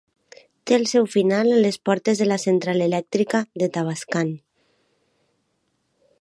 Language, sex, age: Catalan, female, 30-39